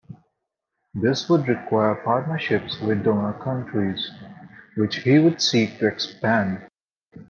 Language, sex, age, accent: English, male, 19-29, India and South Asia (India, Pakistan, Sri Lanka)